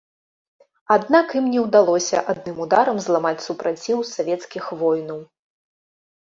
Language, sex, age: Belarusian, female, 40-49